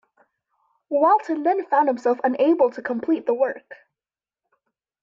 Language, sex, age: English, female, 19-29